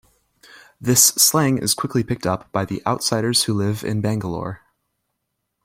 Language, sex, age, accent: English, male, 19-29, United States English